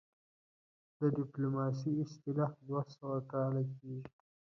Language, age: Pashto, 19-29